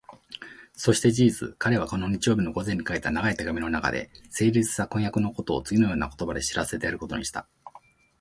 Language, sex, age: Japanese, male, 40-49